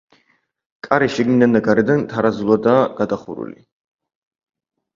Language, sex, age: Georgian, male, 19-29